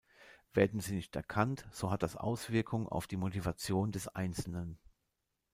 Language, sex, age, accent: German, male, 50-59, Deutschland Deutsch